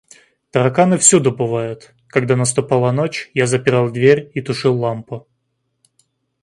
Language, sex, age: Russian, male, 30-39